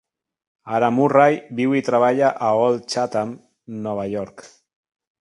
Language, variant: Catalan, Central